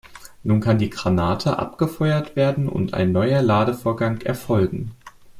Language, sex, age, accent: German, male, 19-29, Deutschland Deutsch